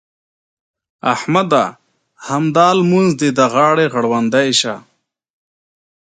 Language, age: Pashto, 19-29